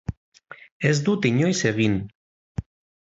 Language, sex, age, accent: Basque, male, 40-49, Mendebalekoa (Araba, Bizkaia, Gipuzkoako mendebaleko herri batzuk)